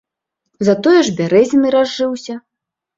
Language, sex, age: Belarusian, female, 30-39